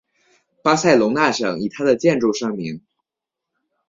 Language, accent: Chinese, 出生地：辽宁省